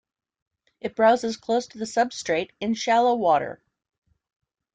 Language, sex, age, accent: English, female, 40-49, Canadian English